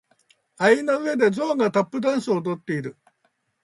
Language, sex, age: Japanese, male, 60-69